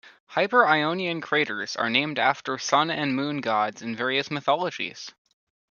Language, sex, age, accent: English, male, under 19, United States English